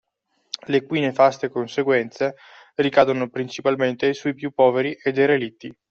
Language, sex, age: Italian, male, 19-29